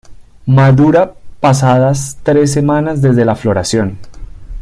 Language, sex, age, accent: Spanish, male, 30-39, Andino-Pacífico: Colombia, Perú, Ecuador, oeste de Bolivia y Venezuela andina